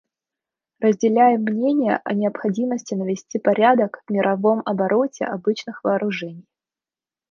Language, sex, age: Russian, female, 19-29